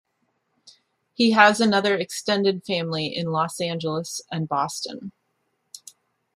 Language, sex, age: English, female, 40-49